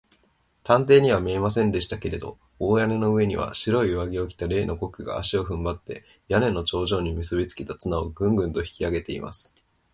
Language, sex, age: Japanese, male, under 19